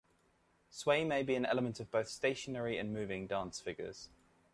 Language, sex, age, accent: English, male, 30-39, England English